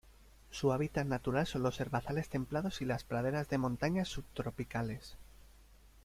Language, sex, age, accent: Spanish, male, 30-39, España: Norte peninsular (Asturias, Castilla y León, Cantabria, País Vasco, Navarra, Aragón, La Rioja, Guadalajara, Cuenca)